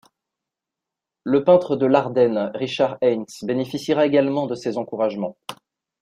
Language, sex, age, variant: French, male, 19-29, Français de métropole